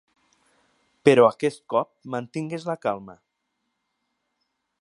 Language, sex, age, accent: Catalan, male, 40-49, Lleidatà